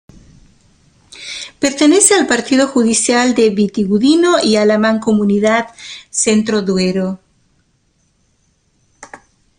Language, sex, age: Spanish, female, 50-59